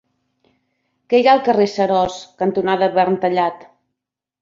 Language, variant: Catalan, Central